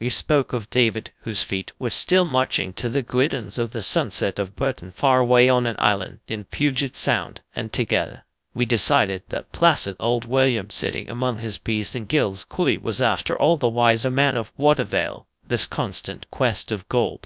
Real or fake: fake